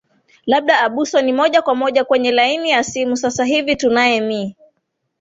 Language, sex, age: Swahili, female, 19-29